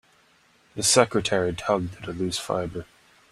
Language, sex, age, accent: English, male, 19-29, United States English